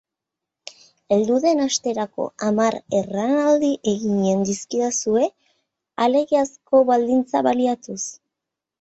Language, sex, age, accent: Basque, female, 19-29, Nafar-lapurtarra edo Zuberotarra (Lapurdi, Nafarroa Beherea, Zuberoa)